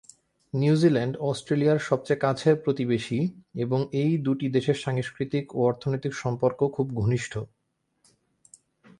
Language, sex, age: Bengali, male, 19-29